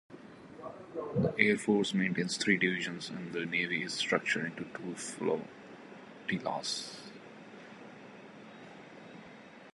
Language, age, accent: English, 19-29, India and South Asia (India, Pakistan, Sri Lanka)